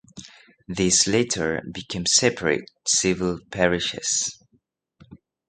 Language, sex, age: English, male, 19-29